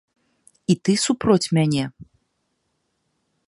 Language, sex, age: Belarusian, female, 30-39